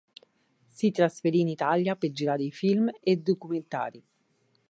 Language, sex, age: Italian, female, 40-49